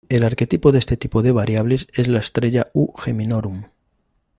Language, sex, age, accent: Spanish, male, 50-59, España: Norte peninsular (Asturias, Castilla y León, Cantabria, País Vasco, Navarra, Aragón, La Rioja, Guadalajara, Cuenca)